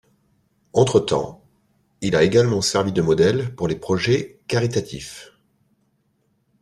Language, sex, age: French, male, 40-49